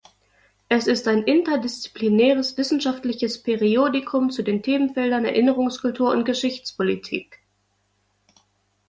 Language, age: German, 19-29